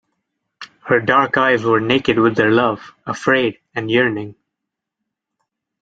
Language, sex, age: English, male, under 19